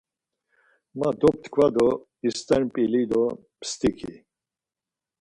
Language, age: Laz, 60-69